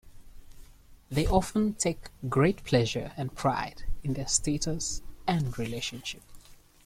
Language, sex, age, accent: English, male, 19-29, England English